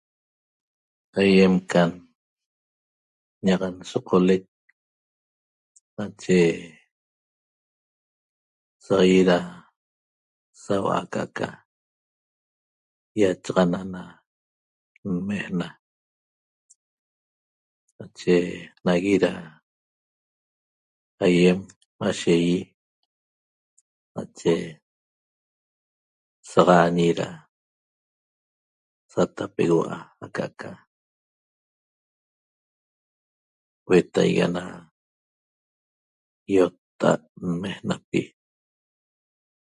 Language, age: Toba, 50-59